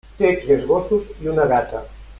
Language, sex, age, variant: Catalan, male, 60-69, Central